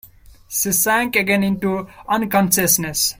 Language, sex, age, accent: English, male, 19-29, India and South Asia (India, Pakistan, Sri Lanka)